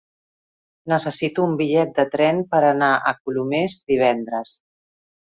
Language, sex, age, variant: Catalan, female, 40-49, Central